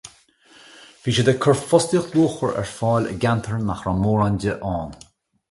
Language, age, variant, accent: Irish, 50-59, Gaeilge Chonnacht, Cainteoir dúchais, Gaeltacht